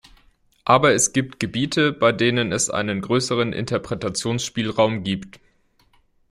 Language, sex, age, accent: German, male, 19-29, Deutschland Deutsch